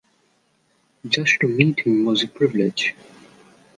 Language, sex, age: English, male, under 19